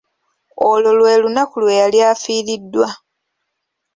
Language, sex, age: Ganda, female, 19-29